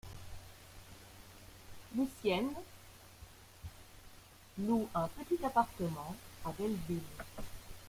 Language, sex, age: French, female, 60-69